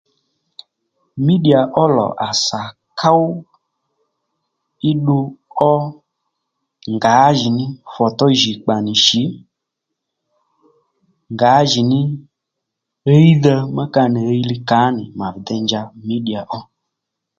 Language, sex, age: Lendu, male, 30-39